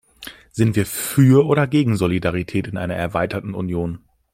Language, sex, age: German, male, 19-29